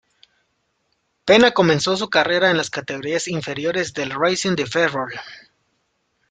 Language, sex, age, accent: Spanish, male, 30-39, América central